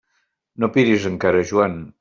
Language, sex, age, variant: Catalan, male, 50-59, Central